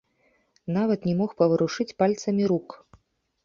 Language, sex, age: Belarusian, female, 30-39